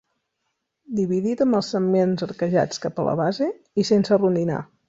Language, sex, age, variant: Catalan, female, 40-49, Central